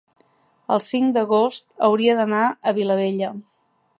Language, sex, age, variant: Catalan, female, 40-49, Central